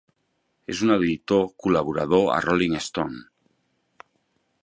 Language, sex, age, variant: Catalan, male, 40-49, Central